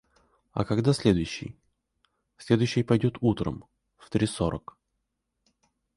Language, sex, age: Russian, male, 30-39